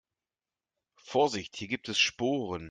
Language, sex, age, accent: German, male, 40-49, Deutschland Deutsch